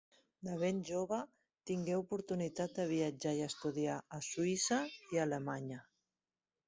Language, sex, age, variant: Catalan, female, 30-39, Central